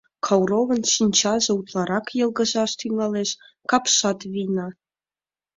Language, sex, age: Mari, female, 19-29